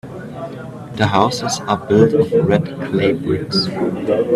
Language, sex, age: English, male, 19-29